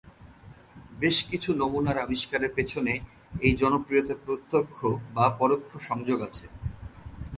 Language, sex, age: Bengali, male, 30-39